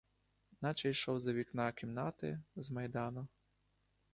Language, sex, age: Ukrainian, male, 19-29